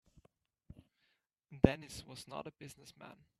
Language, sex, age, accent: English, male, under 19, United States English